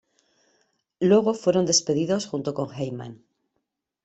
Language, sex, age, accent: Spanish, female, 50-59, España: Norte peninsular (Asturias, Castilla y León, Cantabria, País Vasco, Navarra, Aragón, La Rioja, Guadalajara, Cuenca)